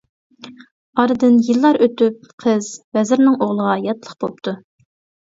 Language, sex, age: Uyghur, female, 30-39